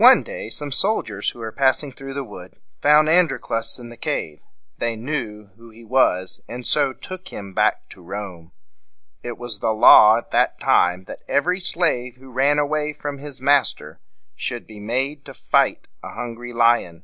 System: none